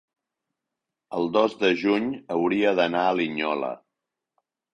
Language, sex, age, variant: Catalan, male, 50-59, Central